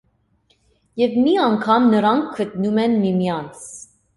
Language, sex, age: Armenian, female, 30-39